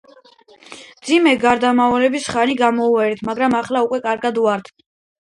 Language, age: Georgian, under 19